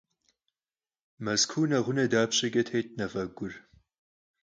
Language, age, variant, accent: Kabardian, 19-29, Адыгэбзэ (Къэбэрдей, Кирил, псоми зэдай), Джылэхъстэней (Gilahsteney)